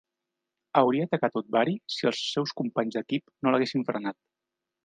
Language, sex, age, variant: Catalan, male, 30-39, Central